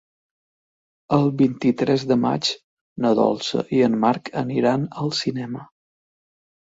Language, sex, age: Catalan, male, 40-49